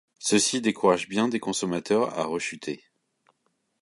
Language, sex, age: French, male, 40-49